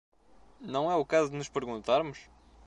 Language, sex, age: Portuguese, male, 19-29